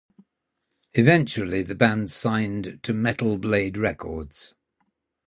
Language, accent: English, England English